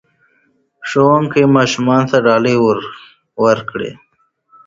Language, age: Pashto, 19-29